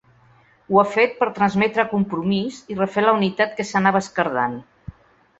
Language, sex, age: Catalan, female, 60-69